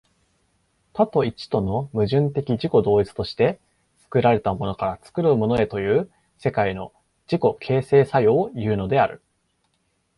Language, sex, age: Japanese, male, 19-29